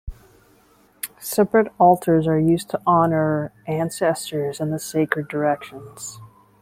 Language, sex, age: English, female, 30-39